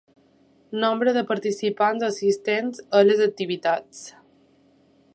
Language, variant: Catalan, Balear